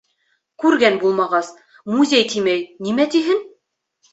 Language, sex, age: Bashkir, female, 30-39